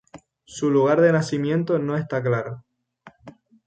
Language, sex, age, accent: Spanish, male, 19-29, España: Islas Canarias